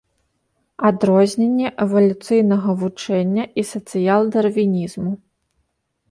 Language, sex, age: Belarusian, female, 30-39